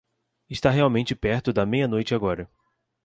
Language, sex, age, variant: Portuguese, male, 19-29, Portuguese (Brasil)